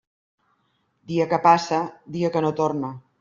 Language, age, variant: Catalan, 60-69, Central